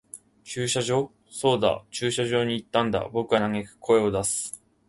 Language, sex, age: Japanese, male, 19-29